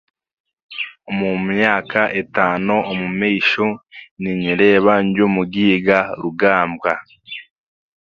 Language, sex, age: Chiga, male, 19-29